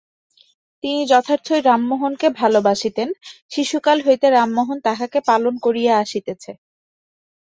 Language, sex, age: Bengali, female, 19-29